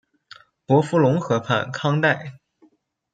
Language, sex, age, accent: Chinese, male, 19-29, 出生地：山东省